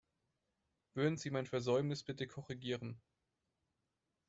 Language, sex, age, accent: German, male, 19-29, Deutschland Deutsch